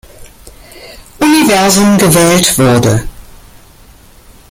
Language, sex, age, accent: German, female, 60-69, Deutschland Deutsch